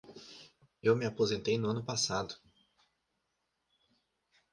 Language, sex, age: Portuguese, male, 19-29